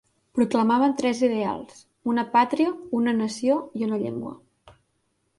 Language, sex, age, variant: Catalan, female, 19-29, Central